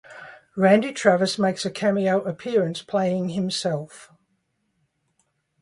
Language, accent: English, Australian English